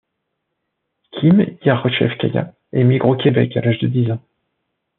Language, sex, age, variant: French, male, 40-49, Français de métropole